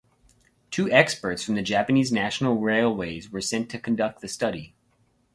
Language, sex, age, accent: English, male, 30-39, United States English